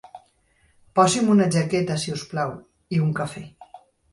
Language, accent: Catalan, valencià